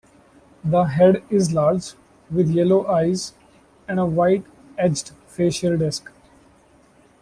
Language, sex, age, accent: English, male, 19-29, India and South Asia (India, Pakistan, Sri Lanka)